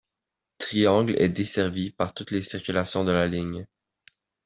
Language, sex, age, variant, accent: French, male, under 19, Français d'Amérique du Nord, Français du Canada